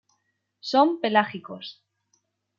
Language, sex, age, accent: Spanish, female, 19-29, España: Centro-Sur peninsular (Madrid, Toledo, Castilla-La Mancha)